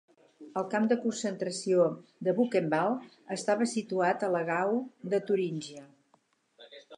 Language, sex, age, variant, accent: Catalan, female, 60-69, Central, Català central